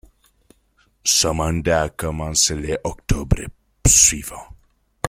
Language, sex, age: French, male, 19-29